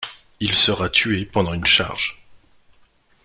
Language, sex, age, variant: French, male, 19-29, Français de métropole